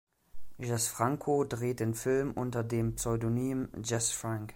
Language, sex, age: German, male, 19-29